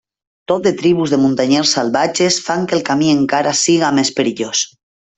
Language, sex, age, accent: Catalan, female, 30-39, valencià